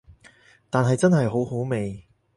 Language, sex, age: Cantonese, male, 30-39